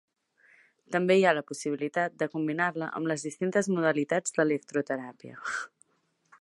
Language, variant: Catalan, Central